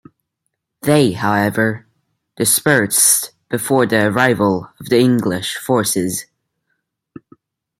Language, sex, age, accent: English, male, under 19, United States English